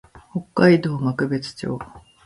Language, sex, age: Japanese, female, 40-49